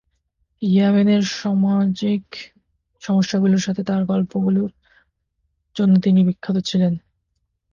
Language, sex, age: Bengali, male, 19-29